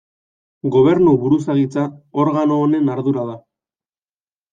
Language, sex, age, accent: Basque, male, 19-29, Erdialdekoa edo Nafarra (Gipuzkoa, Nafarroa)